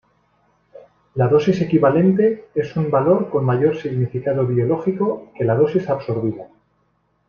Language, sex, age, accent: Spanish, male, 30-39, España: Norte peninsular (Asturias, Castilla y León, Cantabria, País Vasco, Navarra, Aragón, La Rioja, Guadalajara, Cuenca)